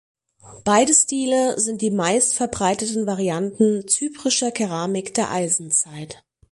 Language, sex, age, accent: German, female, 30-39, Deutschland Deutsch